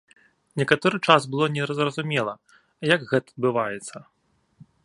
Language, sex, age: Belarusian, male, 30-39